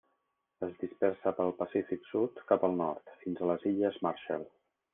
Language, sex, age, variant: Catalan, male, 40-49, Central